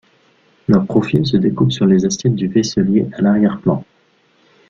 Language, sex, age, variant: French, male, 19-29, Français de métropole